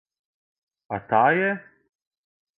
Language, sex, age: Serbian, male, 30-39